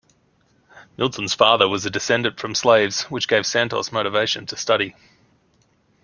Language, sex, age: English, male, 19-29